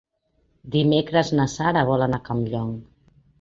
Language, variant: Catalan, Central